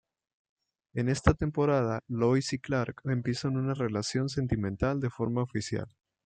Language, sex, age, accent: Spanish, male, 19-29, México